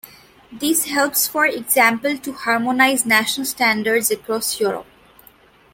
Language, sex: English, female